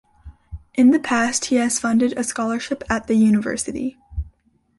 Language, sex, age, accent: English, female, under 19, United States English